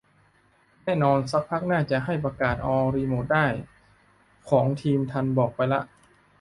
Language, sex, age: Thai, male, 19-29